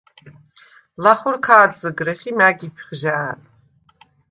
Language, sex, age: Svan, female, 50-59